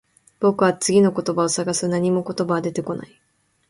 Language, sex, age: Japanese, female, 19-29